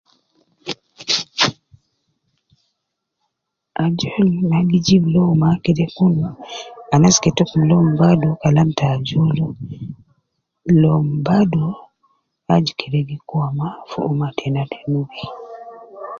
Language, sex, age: Nubi, female, 60-69